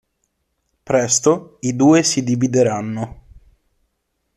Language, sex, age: Italian, male, 19-29